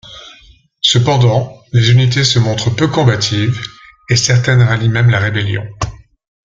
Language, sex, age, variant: French, male, 50-59, Français de métropole